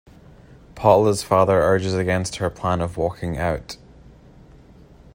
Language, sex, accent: English, male, Scottish English